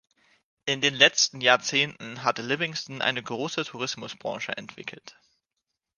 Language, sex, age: German, male, 19-29